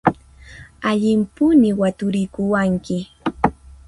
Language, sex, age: Puno Quechua, female, 19-29